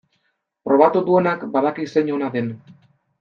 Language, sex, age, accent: Basque, male, 19-29, Mendebalekoa (Araba, Bizkaia, Gipuzkoako mendebaleko herri batzuk)